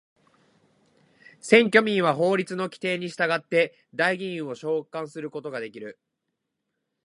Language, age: Japanese, 19-29